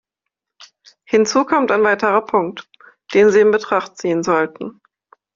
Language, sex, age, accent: German, female, 19-29, Deutschland Deutsch